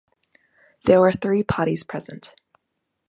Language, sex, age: English, female, 19-29